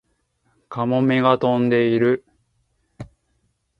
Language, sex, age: Japanese, male, 30-39